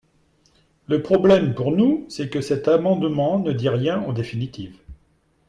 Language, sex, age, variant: French, male, 40-49, Français de métropole